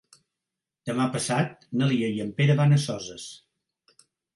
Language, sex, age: Catalan, male, 60-69